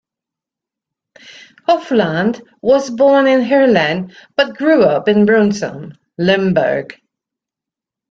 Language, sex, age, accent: English, female, 50-59, England English